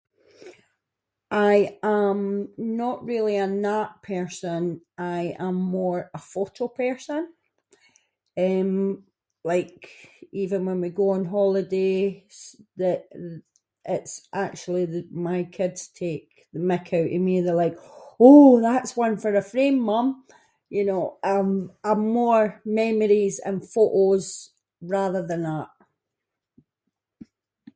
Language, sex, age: Scots, female, 50-59